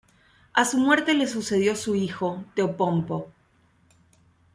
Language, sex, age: Spanish, female, 40-49